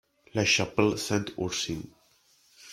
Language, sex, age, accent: Spanish, male, 19-29, España: Norte peninsular (Asturias, Castilla y León, Cantabria, País Vasco, Navarra, Aragón, La Rioja, Guadalajara, Cuenca)